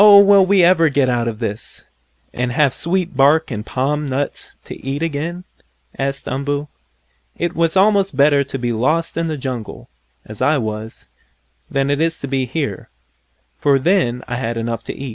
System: none